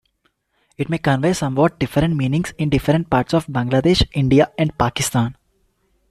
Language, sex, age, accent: English, male, 19-29, India and South Asia (India, Pakistan, Sri Lanka)